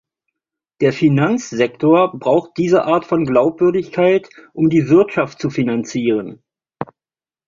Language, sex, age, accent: German, male, 50-59, Deutschland Deutsch